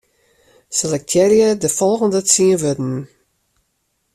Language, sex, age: Western Frisian, female, 60-69